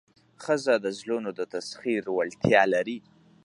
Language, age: Pashto, under 19